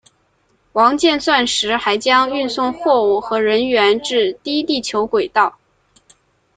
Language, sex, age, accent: Chinese, female, 19-29, 出生地：河南省